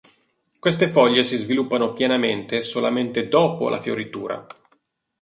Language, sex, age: Italian, male, 40-49